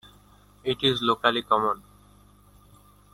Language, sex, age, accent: English, male, 19-29, India and South Asia (India, Pakistan, Sri Lanka)